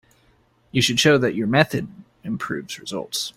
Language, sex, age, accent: English, male, 19-29, United States English